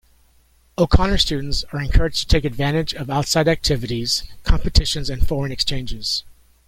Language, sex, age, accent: English, male, 60-69, United States English